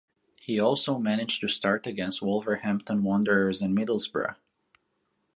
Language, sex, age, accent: English, male, 19-29, United States English